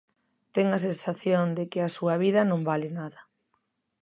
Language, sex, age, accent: Galician, female, 40-49, Normativo (estándar)